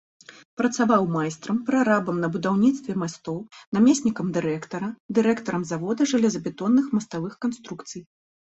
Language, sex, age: Belarusian, female, 30-39